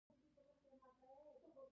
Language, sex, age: Pashto, female, 30-39